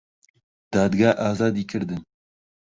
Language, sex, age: Central Kurdish, male, 19-29